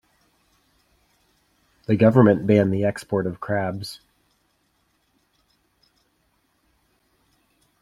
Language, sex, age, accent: English, male, 30-39, United States English